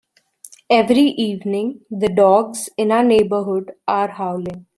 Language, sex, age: English, female, 19-29